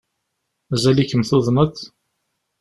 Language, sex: Kabyle, male